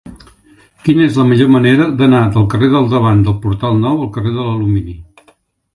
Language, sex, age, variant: Catalan, male, 60-69, Central